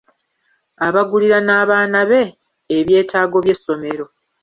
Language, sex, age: Ganda, female, 30-39